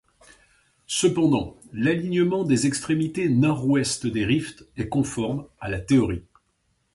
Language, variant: French, Français de métropole